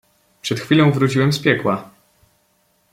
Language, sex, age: Polish, male, 19-29